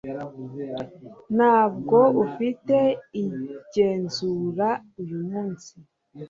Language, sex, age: Kinyarwanda, female, 30-39